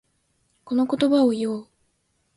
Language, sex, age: Japanese, female, under 19